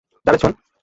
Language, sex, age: Bengali, male, under 19